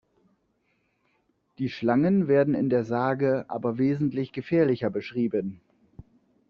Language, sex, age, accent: German, male, 30-39, Deutschland Deutsch